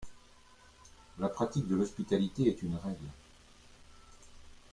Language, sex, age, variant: French, male, 50-59, Français de métropole